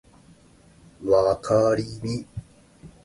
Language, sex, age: Japanese, male, 30-39